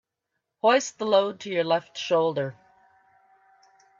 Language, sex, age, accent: English, female, 50-59, Canadian English